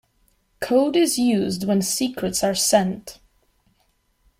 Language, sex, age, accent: English, female, 30-39, United States English